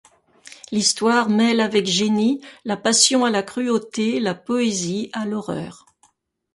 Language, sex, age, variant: French, female, 60-69, Français de métropole